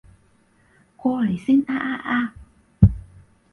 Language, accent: Cantonese, 广州音